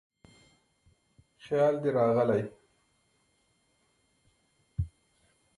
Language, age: Pashto, 30-39